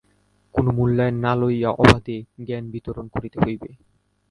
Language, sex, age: Bengali, male, 19-29